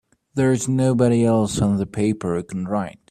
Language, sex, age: English, male, under 19